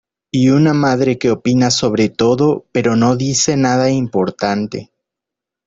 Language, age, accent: Spanish, 30-39, México